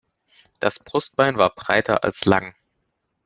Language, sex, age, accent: German, male, under 19, Deutschland Deutsch